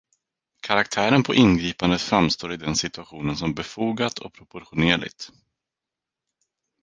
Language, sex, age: Swedish, male, 19-29